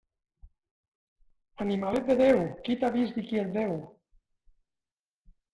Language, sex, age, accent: Catalan, male, 50-59, valencià